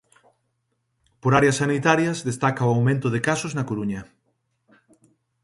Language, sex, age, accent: Galician, male, 40-49, Central (gheada)